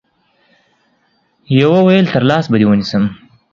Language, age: Pashto, under 19